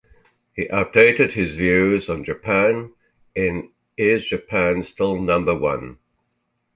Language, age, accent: English, 60-69, Southern African (South Africa, Zimbabwe, Namibia)